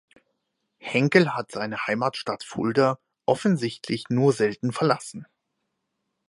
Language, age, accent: German, 19-29, Deutschland Deutsch